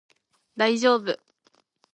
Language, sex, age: Japanese, female, 19-29